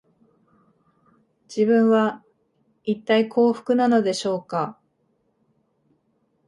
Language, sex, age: Japanese, female, 30-39